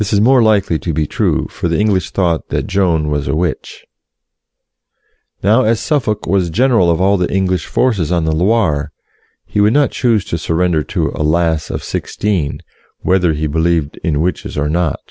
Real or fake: real